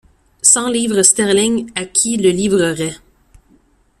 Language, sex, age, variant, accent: French, female, 19-29, Français d'Amérique du Nord, Français du Canada